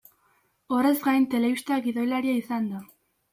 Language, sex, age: Basque, female, under 19